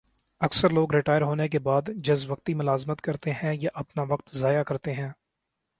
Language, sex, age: Urdu, male, 19-29